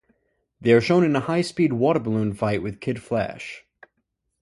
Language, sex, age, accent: English, male, 19-29, United States English